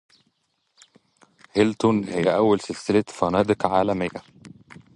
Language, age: Arabic, 30-39